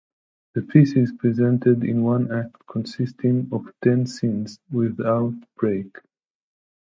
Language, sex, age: English, male, 30-39